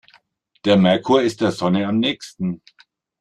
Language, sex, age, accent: German, male, 50-59, Deutschland Deutsch